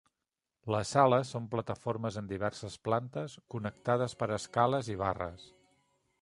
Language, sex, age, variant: Catalan, male, 50-59, Central